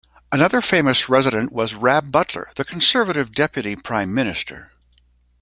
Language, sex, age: English, male, 60-69